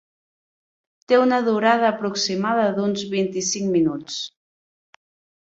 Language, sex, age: Catalan, female, 30-39